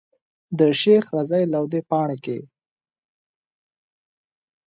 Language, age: Pashto, under 19